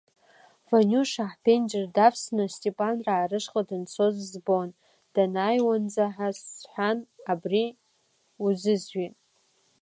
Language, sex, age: Abkhazian, female, 19-29